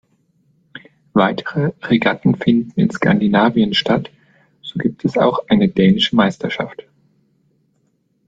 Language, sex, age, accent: German, male, 30-39, Deutschland Deutsch